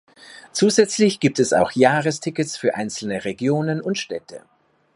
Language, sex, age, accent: German, male, 60-69, Österreichisches Deutsch